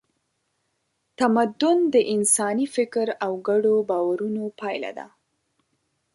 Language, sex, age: Pashto, female, 19-29